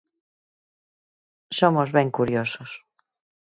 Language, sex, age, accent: Galician, female, 40-49, Normativo (estándar)